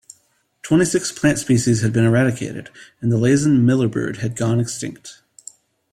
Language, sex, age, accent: English, male, 30-39, United States English